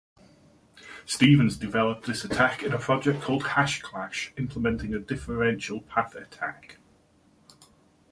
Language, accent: English, England English